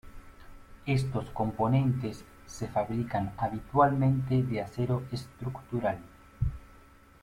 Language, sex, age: Spanish, male, 30-39